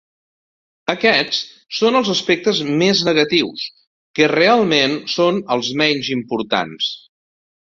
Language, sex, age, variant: Catalan, male, 50-59, Central